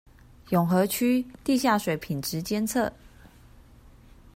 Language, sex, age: Chinese, female, 30-39